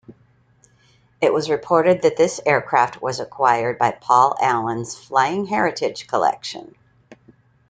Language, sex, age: English, female, 50-59